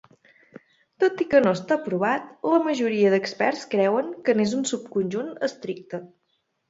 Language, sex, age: Catalan, female, 19-29